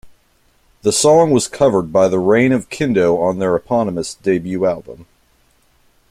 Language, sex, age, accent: English, male, 30-39, United States English